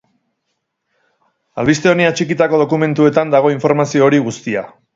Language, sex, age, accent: Basque, male, 30-39, Erdialdekoa edo Nafarra (Gipuzkoa, Nafarroa)